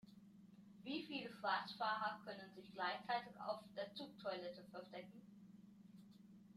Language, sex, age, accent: German, male, under 19, Deutschland Deutsch